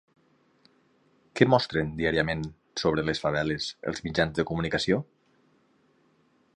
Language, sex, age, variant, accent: Catalan, male, 30-39, Central, Lleidatà